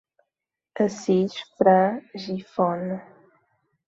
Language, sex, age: Portuguese, female, 19-29